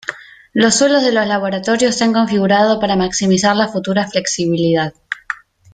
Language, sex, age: Spanish, female, 19-29